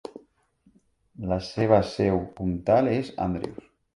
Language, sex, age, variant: Catalan, male, 40-49, Central